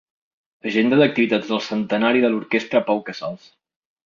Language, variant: Catalan, Central